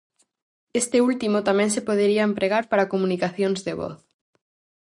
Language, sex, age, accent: Galician, female, 19-29, Normativo (estándar)